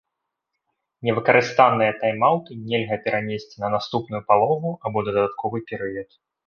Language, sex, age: Belarusian, male, 19-29